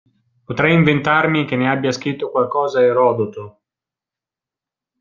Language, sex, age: Italian, male, 19-29